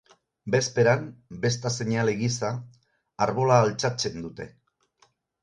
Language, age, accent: Basque, 60-69, Erdialdekoa edo Nafarra (Gipuzkoa, Nafarroa)